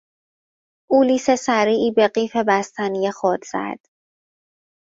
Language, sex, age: Persian, female, 19-29